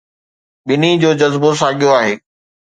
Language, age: Sindhi, 40-49